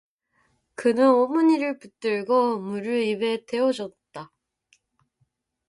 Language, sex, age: Korean, female, 19-29